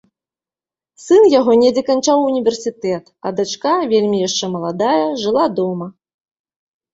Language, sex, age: Belarusian, female, 30-39